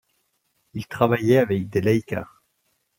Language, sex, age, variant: French, male, 40-49, Français de métropole